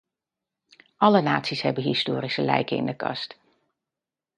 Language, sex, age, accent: Dutch, female, 50-59, Nederlands Nederlands